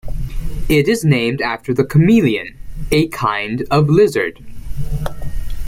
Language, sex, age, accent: English, male, 19-29, United States English